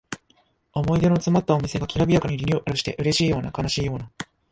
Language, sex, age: Japanese, male, 19-29